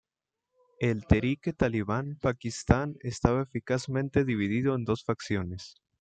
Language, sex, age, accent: Spanish, male, 19-29, México